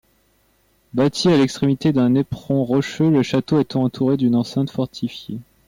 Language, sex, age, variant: French, male, 19-29, Français de métropole